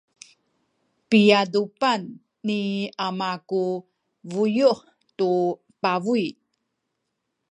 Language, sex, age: Sakizaya, female, 50-59